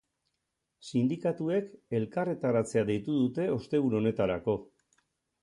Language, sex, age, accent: Basque, male, 60-69, Mendebalekoa (Araba, Bizkaia, Gipuzkoako mendebaleko herri batzuk)